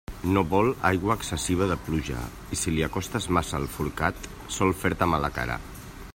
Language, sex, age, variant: Catalan, male, 40-49, Central